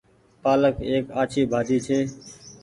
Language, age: Goaria, 19-29